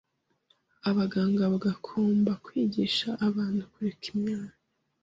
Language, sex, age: Kinyarwanda, female, 30-39